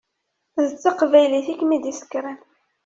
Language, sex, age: Kabyle, female, 30-39